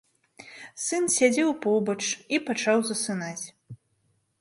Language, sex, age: Belarusian, female, 30-39